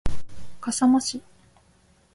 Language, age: Japanese, 19-29